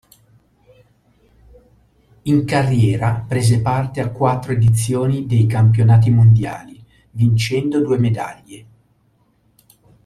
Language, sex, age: Italian, male, 50-59